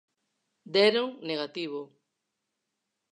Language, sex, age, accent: Galician, female, 40-49, Normativo (estándar)